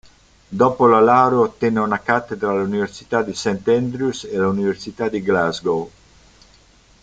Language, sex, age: Italian, male, 50-59